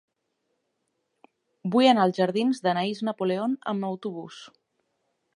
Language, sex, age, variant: Catalan, female, 30-39, Central